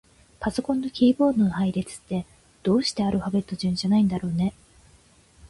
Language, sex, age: Japanese, female, 19-29